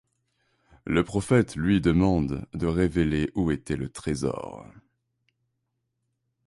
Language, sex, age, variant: French, male, 19-29, Français de métropole